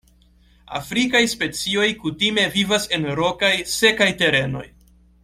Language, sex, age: Esperanto, male, 19-29